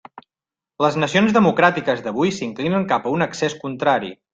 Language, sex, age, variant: Catalan, male, 40-49, Central